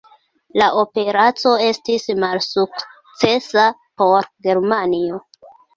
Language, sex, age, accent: Esperanto, female, 19-29, Internacia